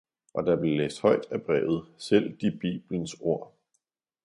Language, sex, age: Danish, male, 40-49